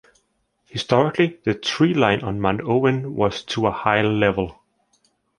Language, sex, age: English, male, 19-29